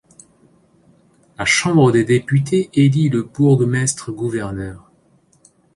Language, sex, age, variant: French, male, 30-39, Français de métropole